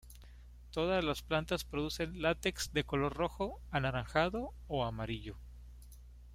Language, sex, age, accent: Spanish, male, 30-39, México